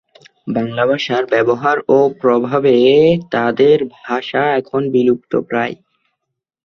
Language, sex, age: Bengali, male, 19-29